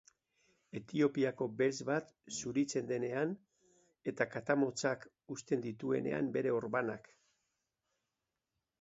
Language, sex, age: Basque, male, 60-69